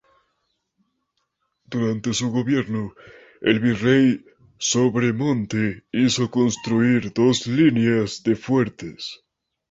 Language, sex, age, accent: Spanish, male, 19-29, Andino-Pacífico: Colombia, Perú, Ecuador, oeste de Bolivia y Venezuela andina